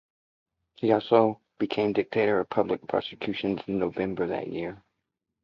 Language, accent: English, United States English